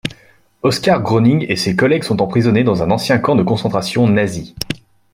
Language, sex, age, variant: French, male, 19-29, Français de métropole